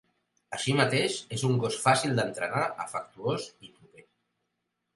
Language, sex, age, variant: Catalan, male, 40-49, Central